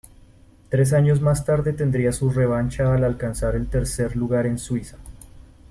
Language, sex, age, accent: Spanish, male, 30-39, Caribe: Cuba, Venezuela, Puerto Rico, República Dominicana, Panamá, Colombia caribeña, México caribeño, Costa del golfo de México